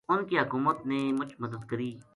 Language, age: Gujari, 40-49